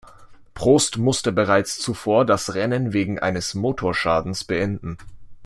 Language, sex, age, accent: German, male, 19-29, Deutschland Deutsch